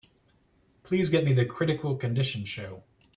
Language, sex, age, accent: English, male, 40-49, United States English